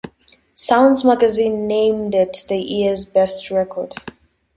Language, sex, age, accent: English, female, 19-29, England English